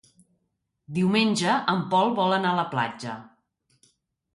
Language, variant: Catalan, Central